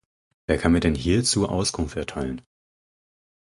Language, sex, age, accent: German, male, 19-29, Deutschland Deutsch